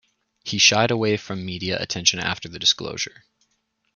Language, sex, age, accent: English, male, 19-29, Canadian English